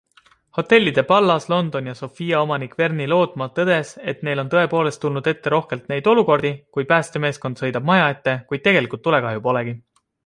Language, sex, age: Estonian, male, 30-39